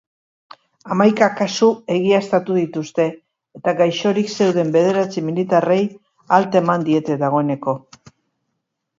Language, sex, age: Basque, female, 60-69